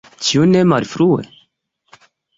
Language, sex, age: Esperanto, male, 19-29